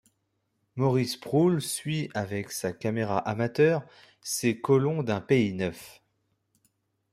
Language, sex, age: French, male, 30-39